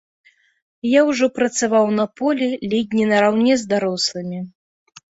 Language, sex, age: Belarusian, female, 30-39